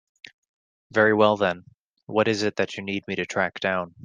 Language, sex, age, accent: English, male, 19-29, United States English